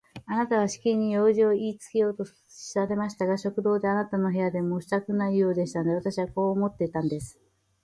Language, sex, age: Japanese, female, 19-29